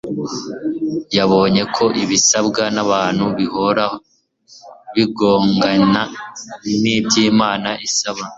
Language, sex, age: Kinyarwanda, male, 19-29